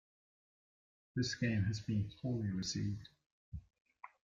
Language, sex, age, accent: English, male, 19-29, Australian English